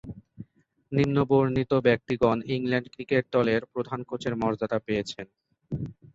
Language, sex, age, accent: Bengali, male, 19-29, Native; শুদ্ধ